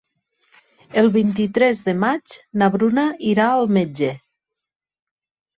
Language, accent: Catalan, Ebrenc